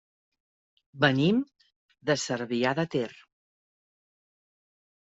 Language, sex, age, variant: Catalan, female, 40-49, Central